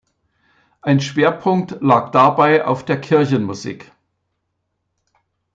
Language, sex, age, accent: German, male, 70-79, Deutschland Deutsch